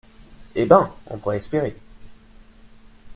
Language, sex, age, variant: French, male, 19-29, Français de métropole